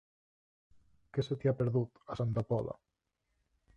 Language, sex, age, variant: Catalan, male, 19-29, Nord-Occidental